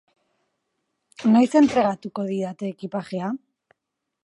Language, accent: Basque, Erdialdekoa edo Nafarra (Gipuzkoa, Nafarroa)